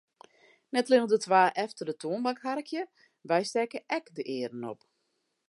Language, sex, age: Western Frisian, female, 40-49